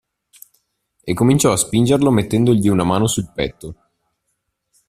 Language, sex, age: Italian, male, 19-29